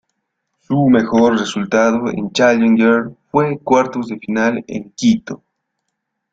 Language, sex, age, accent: Spanish, male, 19-29, México